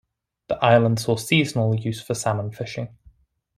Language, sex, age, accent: English, male, 19-29, England English